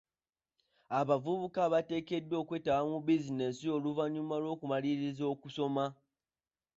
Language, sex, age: Ganda, male, 19-29